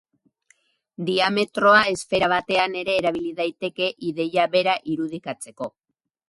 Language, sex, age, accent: Basque, female, 50-59, Erdialdekoa edo Nafarra (Gipuzkoa, Nafarroa)